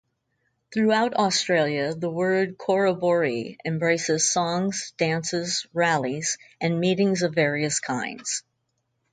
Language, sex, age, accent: English, female, 60-69, United States English